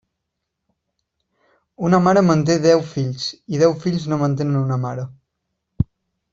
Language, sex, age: Catalan, male, under 19